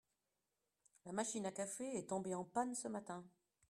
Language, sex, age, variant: French, female, 60-69, Français de métropole